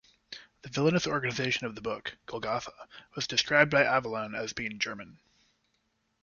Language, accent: English, United States English